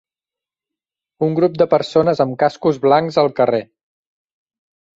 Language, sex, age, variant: Catalan, male, 30-39, Central